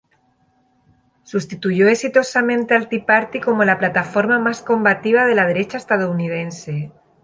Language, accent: Spanish, España: Sur peninsular (Andalucia, Extremadura, Murcia)